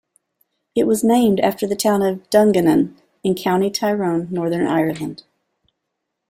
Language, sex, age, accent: English, female, 40-49, United States English